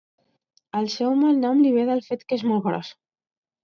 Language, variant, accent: Catalan, Central, central